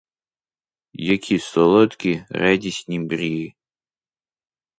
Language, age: Ukrainian, under 19